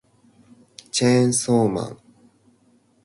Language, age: Japanese, 30-39